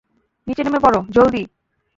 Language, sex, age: Bengali, female, 19-29